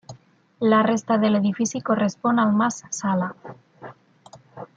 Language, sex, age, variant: Catalan, female, 30-39, Nord-Occidental